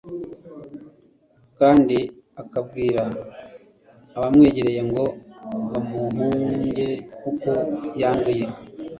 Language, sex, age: Kinyarwanda, male, 30-39